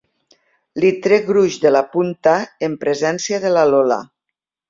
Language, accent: Catalan, valencià